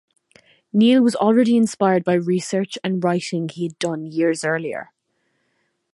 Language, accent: English, Irish English